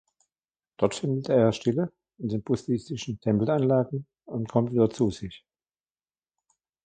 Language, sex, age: German, male, 50-59